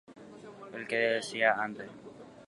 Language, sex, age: Guarani, female, under 19